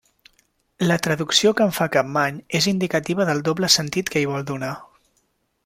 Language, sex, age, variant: Catalan, male, 19-29, Central